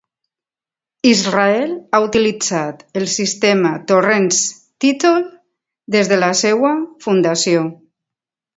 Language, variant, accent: Catalan, Valencià meridional, valencià